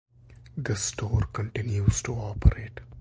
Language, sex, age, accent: English, male, 19-29, India and South Asia (India, Pakistan, Sri Lanka)